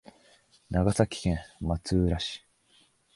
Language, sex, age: Japanese, male, 19-29